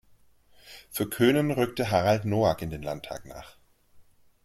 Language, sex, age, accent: German, male, 30-39, Deutschland Deutsch